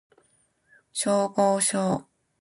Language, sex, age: Japanese, female, 40-49